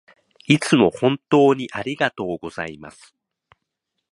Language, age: Japanese, 50-59